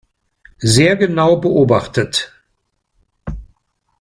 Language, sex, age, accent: German, male, 60-69, Deutschland Deutsch